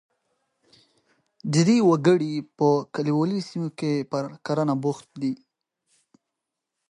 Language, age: Pashto, 19-29